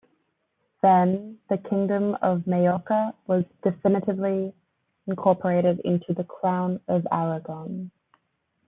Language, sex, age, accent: English, female, 19-29, Australian English